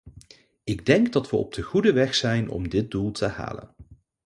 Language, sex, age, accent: Dutch, male, 30-39, Nederlands Nederlands